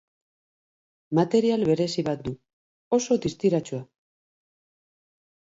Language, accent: Basque, Mendebalekoa (Araba, Bizkaia, Gipuzkoako mendebaleko herri batzuk)